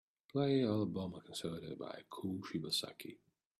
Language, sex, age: English, male, 50-59